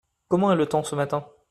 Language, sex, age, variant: French, male, 19-29, Français d'Europe